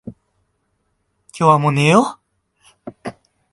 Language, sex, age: Japanese, female, 19-29